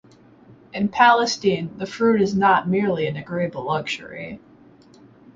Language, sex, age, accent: English, female, under 19, United States English